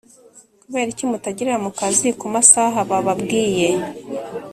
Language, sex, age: Kinyarwanda, female, 19-29